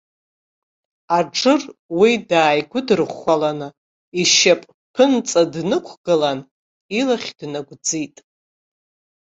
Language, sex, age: Abkhazian, female, 60-69